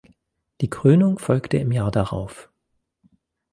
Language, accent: German, Deutschland Deutsch